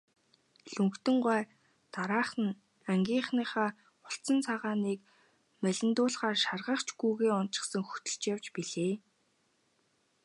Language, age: Mongolian, 19-29